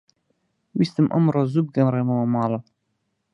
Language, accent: Central Kurdish, سۆرانی